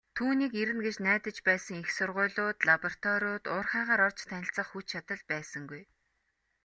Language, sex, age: Mongolian, female, 30-39